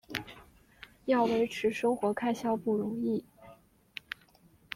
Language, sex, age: Chinese, female, 19-29